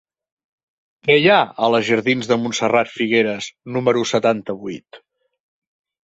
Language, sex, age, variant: Catalan, male, 50-59, Central